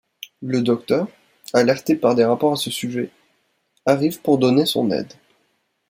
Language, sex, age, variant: French, male, 19-29, Français de métropole